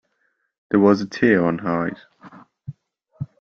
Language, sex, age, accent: English, male, 19-29, England English